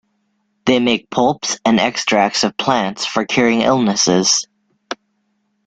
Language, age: English, 19-29